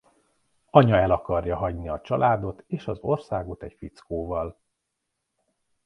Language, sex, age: Hungarian, male, 40-49